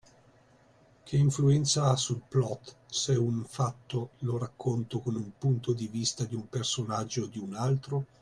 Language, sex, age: Italian, male, 30-39